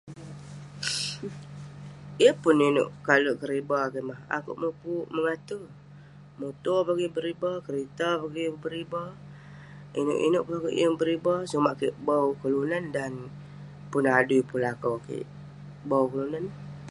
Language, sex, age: Western Penan, female, 30-39